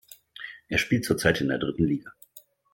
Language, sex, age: German, male, 40-49